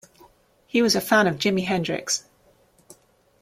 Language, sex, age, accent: English, female, 30-39, England English